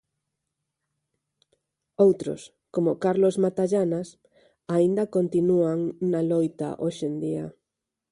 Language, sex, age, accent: Galician, female, 40-49, Normativo (estándar)